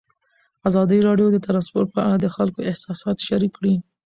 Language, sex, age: Pashto, female, 19-29